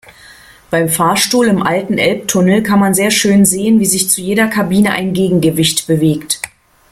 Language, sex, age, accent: German, female, 50-59, Deutschland Deutsch